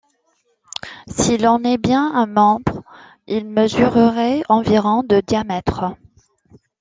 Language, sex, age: French, female, 19-29